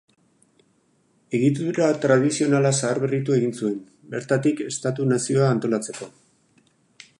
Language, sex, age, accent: Basque, male, 40-49, Erdialdekoa edo Nafarra (Gipuzkoa, Nafarroa)